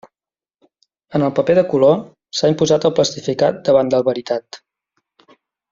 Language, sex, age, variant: Catalan, male, 40-49, Septentrional